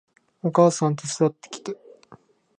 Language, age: Japanese, 19-29